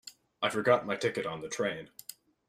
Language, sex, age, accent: English, male, 19-29, Canadian English